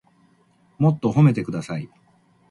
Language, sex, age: Japanese, male, 50-59